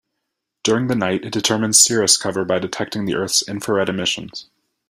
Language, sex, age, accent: English, male, 19-29, United States English